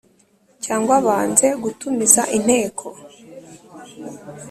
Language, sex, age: Kinyarwanda, female, 19-29